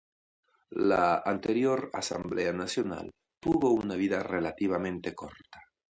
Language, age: Spanish, 60-69